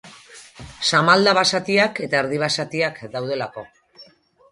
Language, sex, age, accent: Basque, female, 40-49, Erdialdekoa edo Nafarra (Gipuzkoa, Nafarroa)